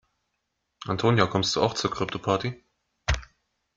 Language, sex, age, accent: German, male, 19-29, Deutschland Deutsch